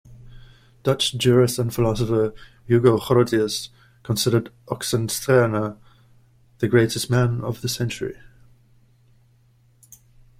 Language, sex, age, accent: English, male, 30-39, Southern African (South Africa, Zimbabwe, Namibia)